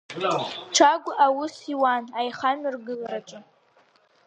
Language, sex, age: Abkhazian, female, under 19